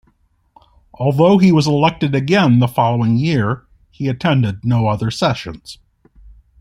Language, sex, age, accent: English, male, 40-49, United States English